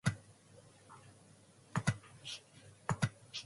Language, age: English, 19-29